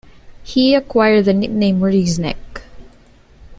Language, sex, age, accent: English, female, 19-29, Filipino